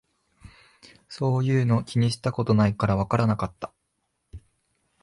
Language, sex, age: Japanese, male, 19-29